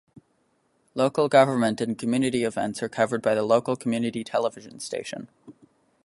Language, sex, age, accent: English, male, under 19, United States English